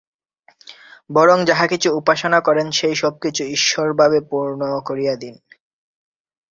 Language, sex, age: Bengali, male, 19-29